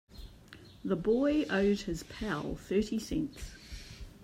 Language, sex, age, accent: English, female, 50-59, New Zealand English